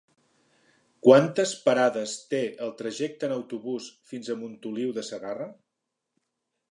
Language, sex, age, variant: Catalan, male, 50-59, Central